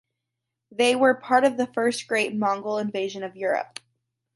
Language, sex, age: English, female, under 19